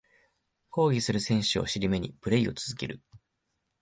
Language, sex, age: Japanese, male, 19-29